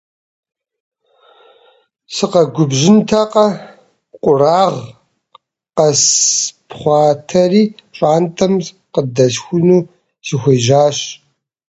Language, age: Kabardian, 40-49